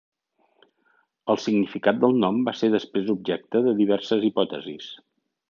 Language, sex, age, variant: Catalan, male, 50-59, Central